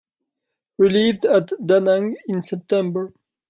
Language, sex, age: English, male, 19-29